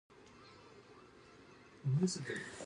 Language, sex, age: English, female, under 19